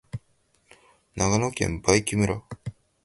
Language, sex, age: Japanese, male, under 19